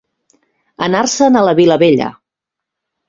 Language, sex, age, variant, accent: Catalan, female, 40-49, Central, Català central